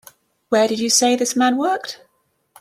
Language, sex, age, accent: English, female, 30-39, England English